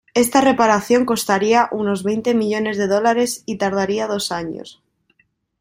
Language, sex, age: Spanish, female, 19-29